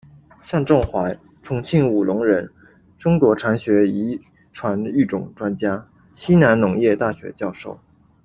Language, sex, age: Chinese, male, 19-29